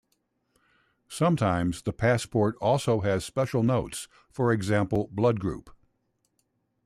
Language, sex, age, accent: English, male, 60-69, United States English